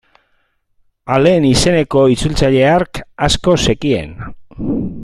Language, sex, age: Basque, male, 60-69